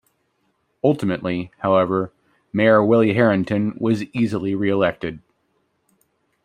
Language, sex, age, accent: English, male, 30-39, United States English